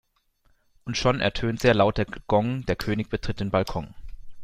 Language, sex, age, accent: German, male, 19-29, Deutschland Deutsch